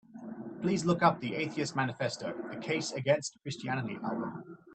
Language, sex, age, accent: English, male, 30-39, Australian English